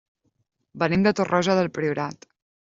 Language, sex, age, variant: Catalan, female, 30-39, Central